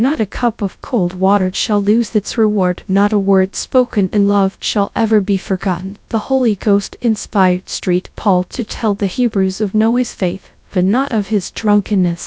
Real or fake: fake